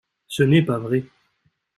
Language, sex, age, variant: French, male, 19-29, Français de métropole